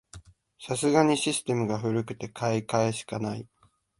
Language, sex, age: Japanese, male, 19-29